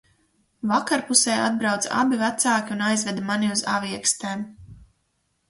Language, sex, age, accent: Latvian, female, 19-29, Vidus dialekts